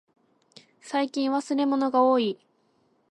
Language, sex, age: Japanese, female, 19-29